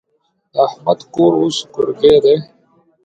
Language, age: Pashto, 19-29